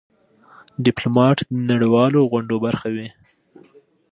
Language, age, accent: Pashto, 19-29, معیاري پښتو